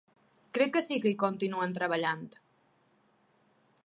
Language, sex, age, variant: Catalan, female, 19-29, Balear